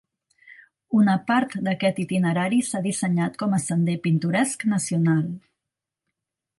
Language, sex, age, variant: Catalan, female, 40-49, Central